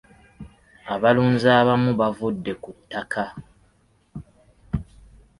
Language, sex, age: Ganda, male, 19-29